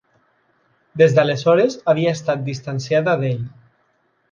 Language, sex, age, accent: Catalan, male, 30-39, valencià